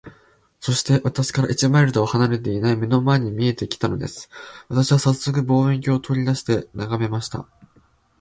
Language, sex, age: Japanese, male, 19-29